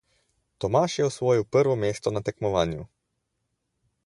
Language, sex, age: Slovenian, male, 40-49